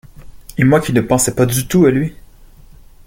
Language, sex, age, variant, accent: French, male, 19-29, Français d'Amérique du Nord, Français du Canada